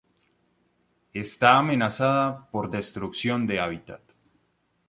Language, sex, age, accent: Spanish, male, 19-29, Andino-Pacífico: Colombia, Perú, Ecuador, oeste de Bolivia y Venezuela andina